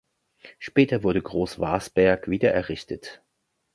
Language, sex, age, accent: German, male, 30-39, Deutschland Deutsch